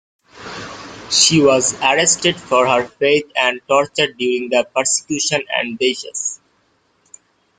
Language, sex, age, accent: English, male, 19-29, United States English